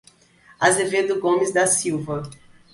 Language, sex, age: Portuguese, female, 30-39